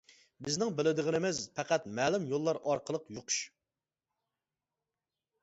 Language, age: Uyghur, 19-29